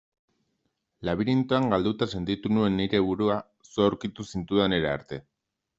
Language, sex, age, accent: Basque, male, 30-39, Erdialdekoa edo Nafarra (Gipuzkoa, Nafarroa)